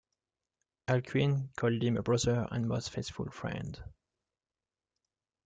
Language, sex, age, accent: English, male, 19-29, Irish English